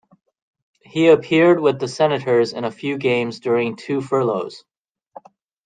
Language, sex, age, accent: English, male, 30-39, United States English